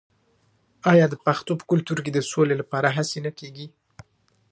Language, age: Pashto, 19-29